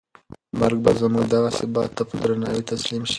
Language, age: Pashto, under 19